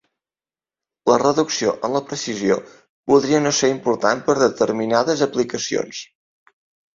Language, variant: Catalan, Central